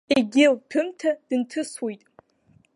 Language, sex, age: Abkhazian, female, under 19